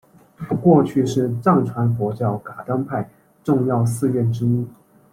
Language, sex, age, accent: Chinese, male, 19-29, 出生地：四川省